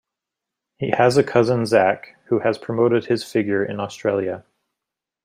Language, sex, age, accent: English, male, 30-39, United States English